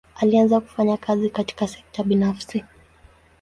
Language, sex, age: Swahili, female, 19-29